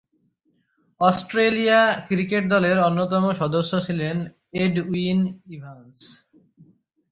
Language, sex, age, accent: Bengali, male, under 19, চলিত